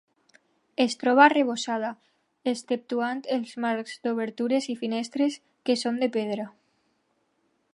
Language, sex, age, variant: Catalan, female, under 19, Alacantí